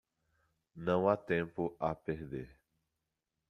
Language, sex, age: Portuguese, male, 30-39